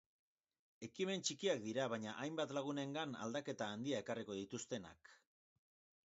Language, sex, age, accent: Basque, male, 60-69, Mendebalekoa (Araba, Bizkaia, Gipuzkoako mendebaleko herri batzuk)